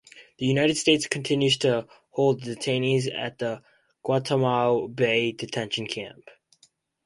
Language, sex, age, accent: English, male, under 19, United States English